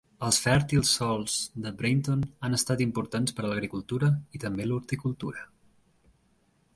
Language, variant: Catalan, Septentrional